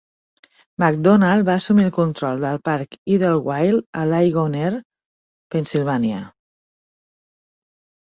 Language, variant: Catalan, Central